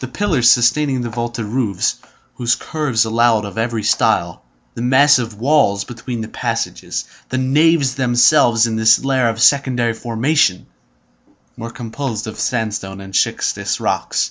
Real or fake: real